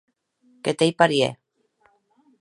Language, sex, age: Occitan, female, 50-59